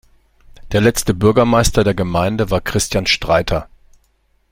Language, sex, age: German, male, 40-49